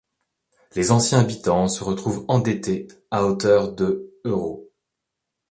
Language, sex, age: French, male, 30-39